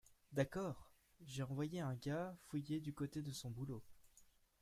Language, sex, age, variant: French, male, under 19, Français de métropole